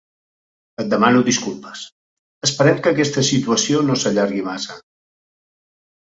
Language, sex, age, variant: Catalan, male, 50-59, Central